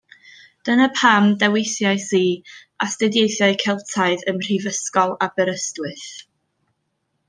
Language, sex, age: Welsh, female, 19-29